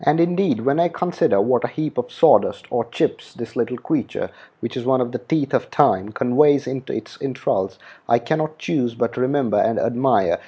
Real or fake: real